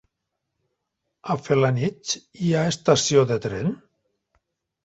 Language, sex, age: Catalan, male, 60-69